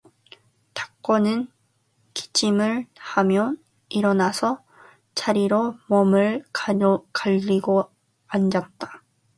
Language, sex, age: Korean, female, 19-29